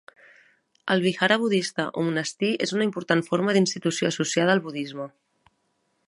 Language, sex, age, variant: Catalan, female, 30-39, Central